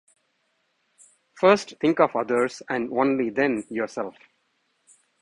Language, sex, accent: English, male, India and South Asia (India, Pakistan, Sri Lanka)